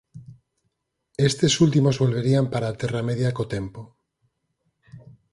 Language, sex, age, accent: Galician, male, 40-49, Normativo (estándar)